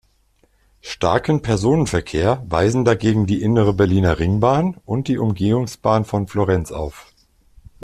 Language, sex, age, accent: German, male, 40-49, Deutschland Deutsch